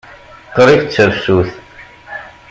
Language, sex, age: Kabyle, male, 40-49